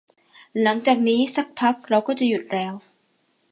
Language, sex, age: Thai, female, 19-29